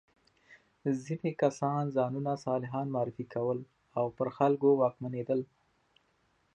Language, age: Pashto, 30-39